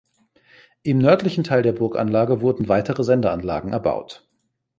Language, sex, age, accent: German, male, 40-49, Deutschland Deutsch